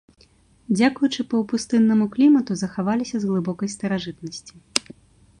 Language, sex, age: Belarusian, female, 19-29